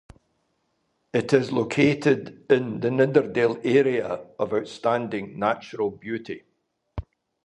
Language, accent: English, Scottish English